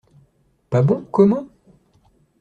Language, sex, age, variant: French, male, 30-39, Français de métropole